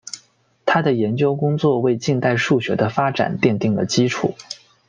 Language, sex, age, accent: Chinese, male, 19-29, 出生地：广东省